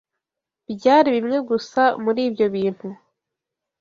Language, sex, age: Kinyarwanda, female, 19-29